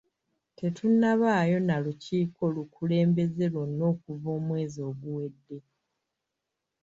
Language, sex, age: Ganda, female, 19-29